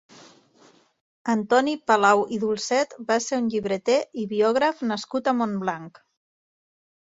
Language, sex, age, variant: Catalan, female, 30-39, Nord-Occidental